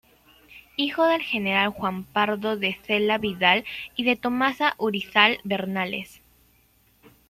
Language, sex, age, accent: Spanish, female, 19-29, España: Centro-Sur peninsular (Madrid, Toledo, Castilla-La Mancha)